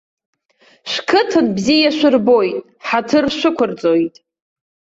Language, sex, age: Abkhazian, female, under 19